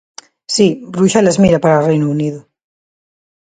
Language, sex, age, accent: Galician, female, 30-39, Neofalante